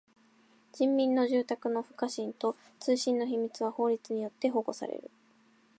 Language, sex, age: Japanese, female, 19-29